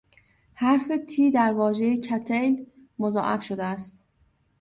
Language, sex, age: Persian, female, 30-39